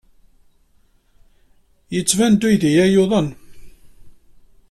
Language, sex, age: Kabyle, male, 40-49